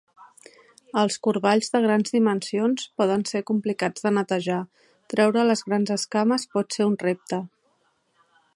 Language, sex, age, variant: Catalan, female, 40-49, Central